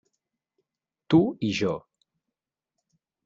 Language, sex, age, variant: Catalan, male, 40-49, Central